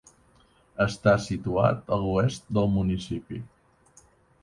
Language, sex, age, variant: Catalan, male, 60-69, Central